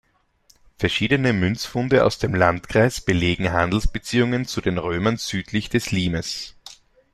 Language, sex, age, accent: German, male, 19-29, Österreichisches Deutsch